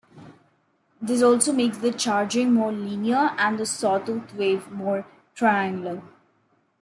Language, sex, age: English, female, under 19